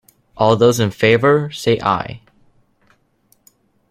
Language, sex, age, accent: English, male, under 19, United States English